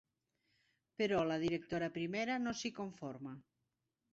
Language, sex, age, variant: Catalan, female, 50-59, Nord-Occidental